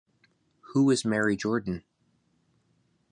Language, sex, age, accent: English, male, under 19, United States English